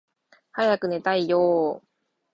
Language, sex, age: Japanese, female, 19-29